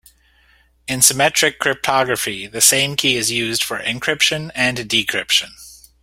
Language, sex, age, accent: English, male, 40-49, Canadian English